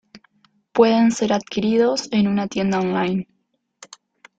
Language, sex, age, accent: Spanish, female, 19-29, Rioplatense: Argentina, Uruguay, este de Bolivia, Paraguay